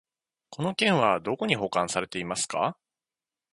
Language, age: Japanese, 30-39